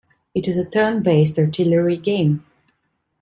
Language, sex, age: English, female, 30-39